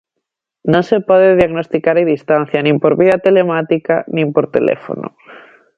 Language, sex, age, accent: Galician, female, 30-39, Normativo (estándar)